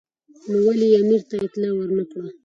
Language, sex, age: Pashto, female, 30-39